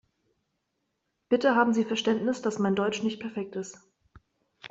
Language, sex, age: German, female, 19-29